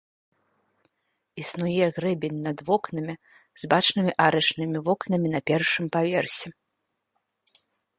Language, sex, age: Belarusian, female, 30-39